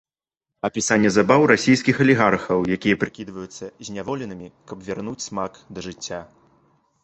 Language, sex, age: Belarusian, male, 19-29